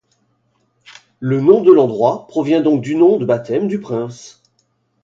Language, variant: French, Français de métropole